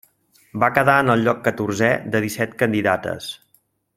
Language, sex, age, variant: Catalan, female, under 19, Central